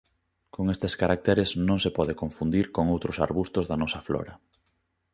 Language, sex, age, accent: Galician, male, 30-39, Normativo (estándar)